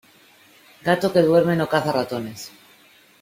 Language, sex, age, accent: Spanish, female, 40-49, España: Norte peninsular (Asturias, Castilla y León, Cantabria, País Vasco, Navarra, Aragón, La Rioja, Guadalajara, Cuenca)